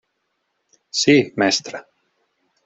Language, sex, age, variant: Catalan, male, 40-49, Central